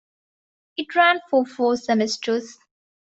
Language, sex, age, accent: English, female, 19-29, India and South Asia (India, Pakistan, Sri Lanka)